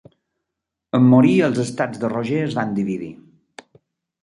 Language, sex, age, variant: Catalan, male, 40-49, Balear